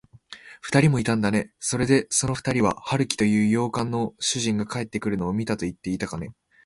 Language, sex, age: Japanese, male, 19-29